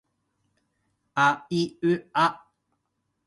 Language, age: Japanese, 19-29